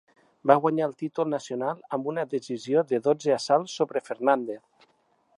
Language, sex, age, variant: Catalan, male, 60-69, Central